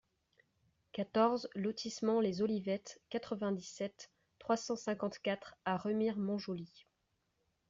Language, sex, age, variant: French, female, 19-29, Français de métropole